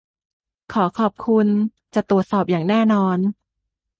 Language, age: Thai, 19-29